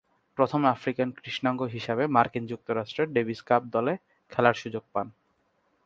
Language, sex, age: Bengali, male, 19-29